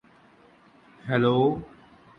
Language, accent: English, India and South Asia (India, Pakistan, Sri Lanka)